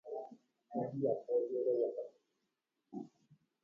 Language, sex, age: Guarani, male, 19-29